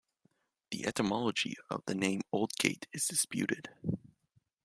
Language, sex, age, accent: English, male, 19-29, United States English